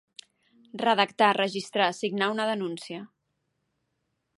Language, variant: Catalan, Central